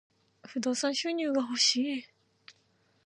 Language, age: Japanese, 19-29